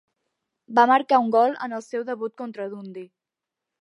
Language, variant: Catalan, Central